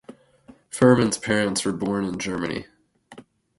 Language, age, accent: English, 30-39, United States English